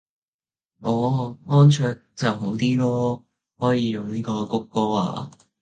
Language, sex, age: Cantonese, male, under 19